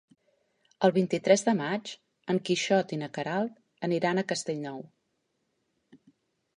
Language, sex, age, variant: Catalan, female, 40-49, Central